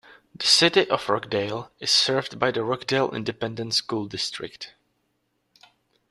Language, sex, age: English, male, 19-29